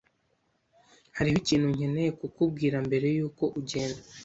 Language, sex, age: Kinyarwanda, male, 19-29